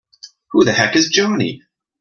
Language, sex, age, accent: English, male, 30-39, Canadian English